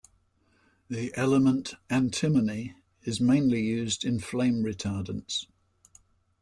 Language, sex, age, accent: English, male, 70-79, England English